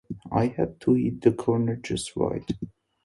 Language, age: English, 19-29